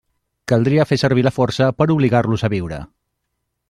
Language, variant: Catalan, Central